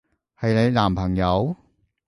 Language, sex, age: Cantonese, male, 30-39